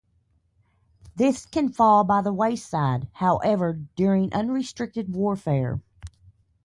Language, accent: English, United States English